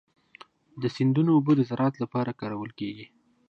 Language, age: Pashto, 19-29